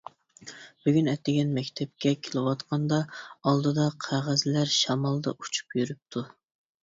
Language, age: Uyghur, 30-39